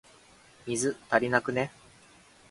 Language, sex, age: Japanese, male, 19-29